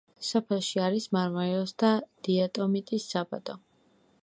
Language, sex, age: Georgian, female, 19-29